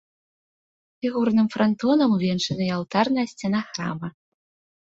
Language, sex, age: Belarusian, female, 19-29